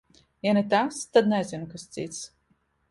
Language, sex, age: Latvian, female, 30-39